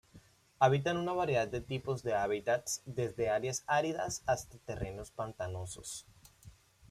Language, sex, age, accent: Spanish, male, 19-29, Caribe: Cuba, Venezuela, Puerto Rico, República Dominicana, Panamá, Colombia caribeña, México caribeño, Costa del golfo de México